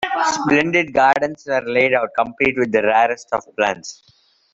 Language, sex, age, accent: English, male, under 19, India and South Asia (India, Pakistan, Sri Lanka)